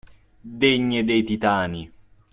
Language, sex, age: Italian, male, 19-29